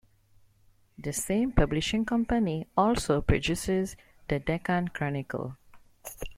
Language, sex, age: English, female, 19-29